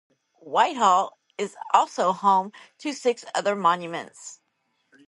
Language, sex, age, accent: English, female, 40-49, United States English